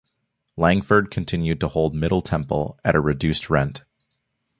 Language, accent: English, United States English